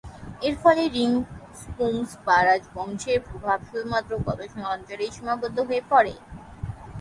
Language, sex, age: Bengali, female, 19-29